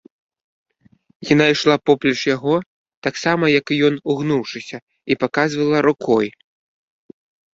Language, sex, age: Belarusian, male, 30-39